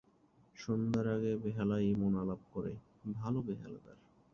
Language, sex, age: Bengali, male, 19-29